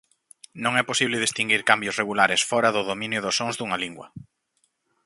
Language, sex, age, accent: Galician, male, 30-39, Central (gheada)